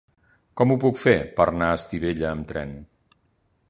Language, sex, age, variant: Catalan, male, 60-69, Central